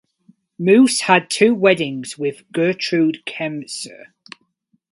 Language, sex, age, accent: English, male, 19-29, England English